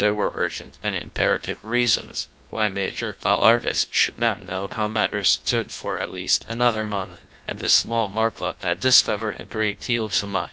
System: TTS, GlowTTS